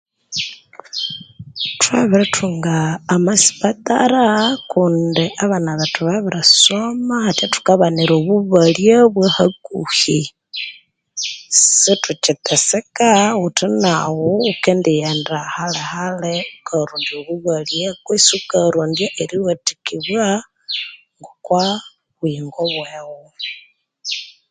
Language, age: Konzo, 19-29